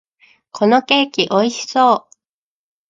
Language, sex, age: Japanese, female, 19-29